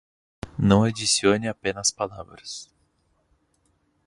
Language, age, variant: Portuguese, 19-29, Portuguese (Brasil)